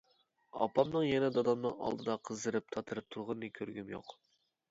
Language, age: Uyghur, 19-29